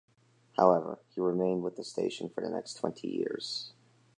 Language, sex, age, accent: English, male, under 19, United States English